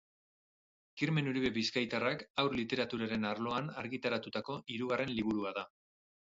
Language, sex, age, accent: Basque, male, 40-49, Mendebalekoa (Araba, Bizkaia, Gipuzkoako mendebaleko herri batzuk)